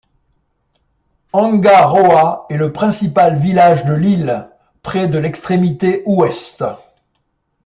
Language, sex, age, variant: French, male, 70-79, Français de métropole